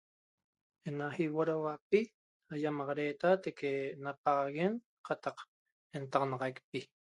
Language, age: Toba, 30-39